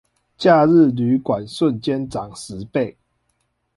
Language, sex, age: Chinese, male, 19-29